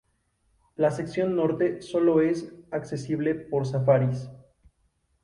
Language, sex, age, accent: Spanish, male, 19-29, México